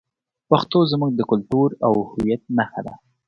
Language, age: Pashto, 19-29